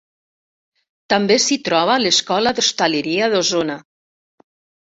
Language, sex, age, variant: Catalan, female, 60-69, Septentrional